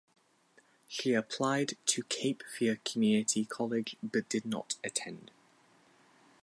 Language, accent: English, England English